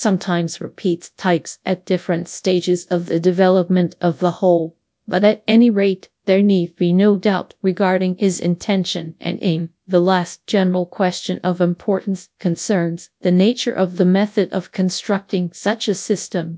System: TTS, GradTTS